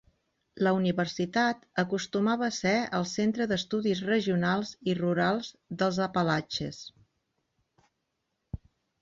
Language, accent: Catalan, Empordanès